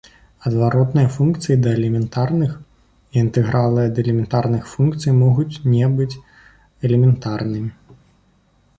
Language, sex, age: Belarusian, male, 19-29